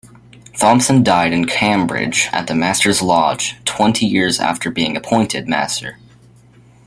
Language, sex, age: English, male, under 19